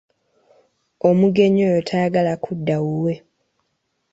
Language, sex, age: Ganda, female, 19-29